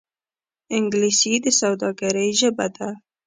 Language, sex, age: Pashto, female, 19-29